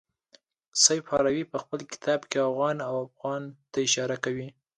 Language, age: Pashto, under 19